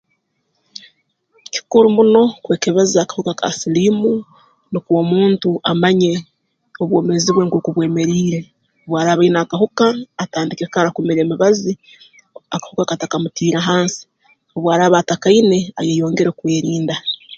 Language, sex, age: Tooro, female, 19-29